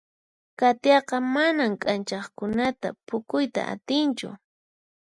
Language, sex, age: Puno Quechua, female, 19-29